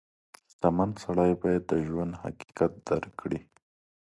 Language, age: Pashto, 19-29